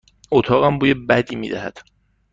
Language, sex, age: Persian, male, 19-29